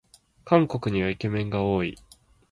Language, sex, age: Japanese, male, 19-29